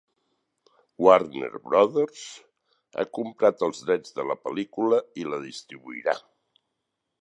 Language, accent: Catalan, Barceloní